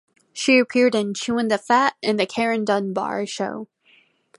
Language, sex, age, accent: English, female, under 19, United States English